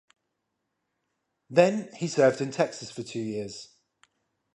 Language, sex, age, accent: English, male, 30-39, England English